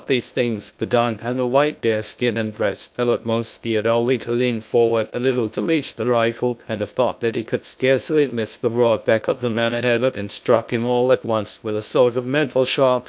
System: TTS, GlowTTS